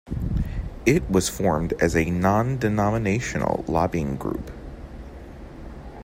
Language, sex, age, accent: English, male, 19-29, United States English